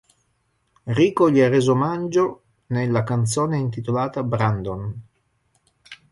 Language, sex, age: Italian, male, 50-59